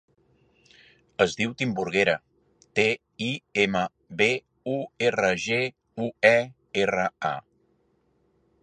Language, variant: Catalan, Central